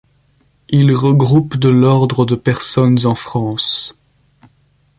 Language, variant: French, Français de métropole